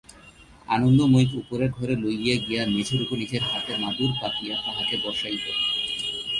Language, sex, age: Bengali, male, 30-39